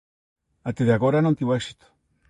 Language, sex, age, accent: Galician, male, 50-59, Normativo (estándar)